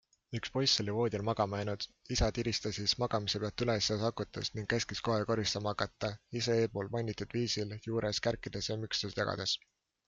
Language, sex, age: Estonian, male, 19-29